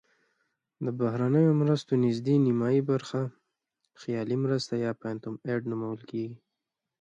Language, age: Pashto, 19-29